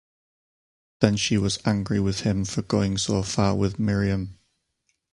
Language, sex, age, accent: English, male, 30-39, England English